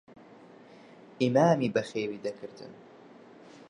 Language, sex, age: Central Kurdish, male, under 19